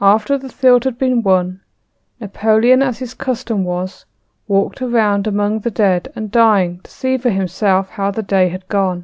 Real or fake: real